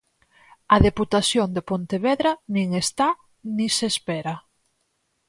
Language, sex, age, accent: Galician, female, 30-39, Atlántico (seseo e gheada)